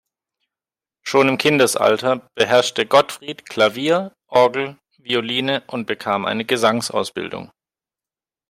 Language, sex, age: German, male, 30-39